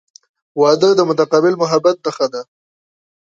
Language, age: Pashto, 19-29